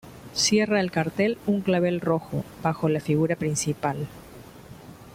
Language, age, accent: Spanish, 50-59, Rioplatense: Argentina, Uruguay, este de Bolivia, Paraguay